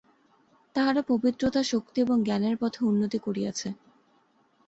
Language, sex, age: Bengali, female, 19-29